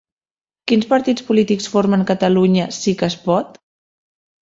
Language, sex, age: Catalan, female, 40-49